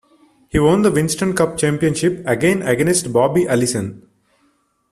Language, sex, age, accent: English, male, 19-29, India and South Asia (India, Pakistan, Sri Lanka)